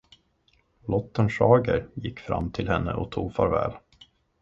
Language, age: Swedish, 30-39